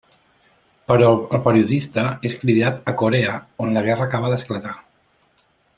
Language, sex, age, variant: Catalan, male, 40-49, Central